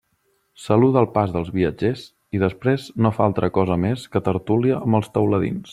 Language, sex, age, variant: Catalan, male, 30-39, Central